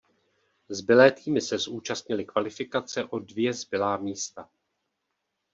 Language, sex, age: Czech, male, 40-49